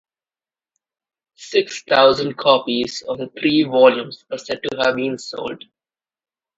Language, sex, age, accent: English, male, under 19, India and South Asia (India, Pakistan, Sri Lanka)